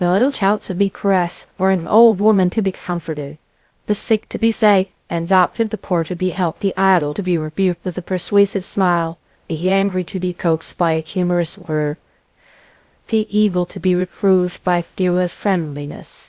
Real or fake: fake